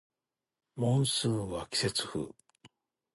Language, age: Japanese, 60-69